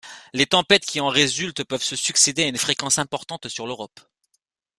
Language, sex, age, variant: French, male, 19-29, Français de métropole